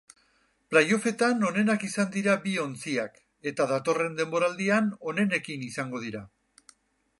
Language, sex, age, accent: Basque, male, 60-69, Erdialdekoa edo Nafarra (Gipuzkoa, Nafarroa)